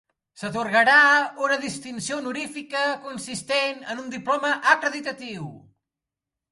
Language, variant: Catalan, Central